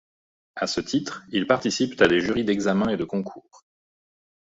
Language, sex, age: French, male, 30-39